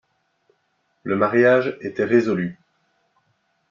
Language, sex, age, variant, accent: French, male, 30-39, Français d'Europe, Français de Belgique